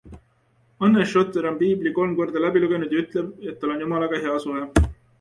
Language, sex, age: Estonian, male, 19-29